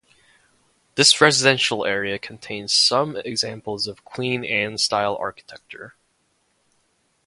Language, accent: English, United States English